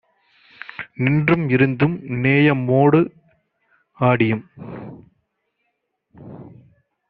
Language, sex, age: Tamil, male, 30-39